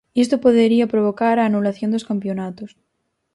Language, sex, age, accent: Galician, female, 19-29, Central (gheada)